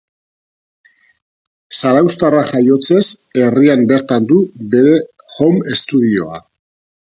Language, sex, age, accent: Basque, male, 50-59, Mendebalekoa (Araba, Bizkaia, Gipuzkoako mendebaleko herri batzuk)